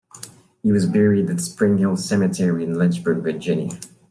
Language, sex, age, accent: English, female, 19-29, Filipino